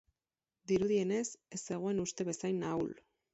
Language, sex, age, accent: Basque, female, 19-29, Erdialdekoa edo Nafarra (Gipuzkoa, Nafarroa)